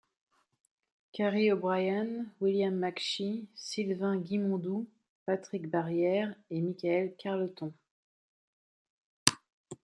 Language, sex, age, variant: French, female, 40-49, Français de métropole